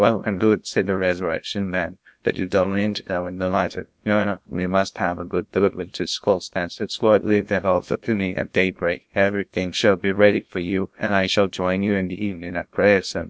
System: TTS, GlowTTS